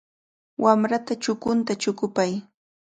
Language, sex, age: Cajatambo North Lima Quechua, female, 19-29